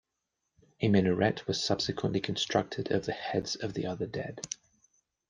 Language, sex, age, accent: English, male, 30-39, England English